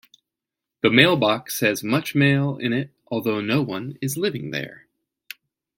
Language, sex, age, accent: English, male, 40-49, United States English